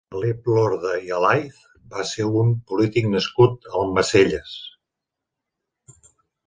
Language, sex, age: Catalan, male, 40-49